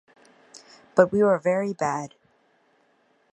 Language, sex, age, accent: English, female, 30-39, United States English